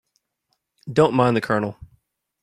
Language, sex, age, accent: English, male, 19-29, United States English